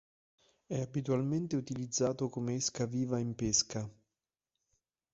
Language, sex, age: Italian, male, 40-49